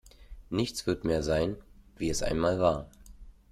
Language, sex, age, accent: German, male, 30-39, Deutschland Deutsch